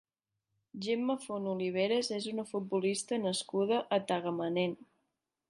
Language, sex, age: Catalan, female, 19-29